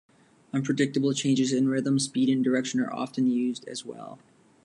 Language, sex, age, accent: English, male, 19-29, United States English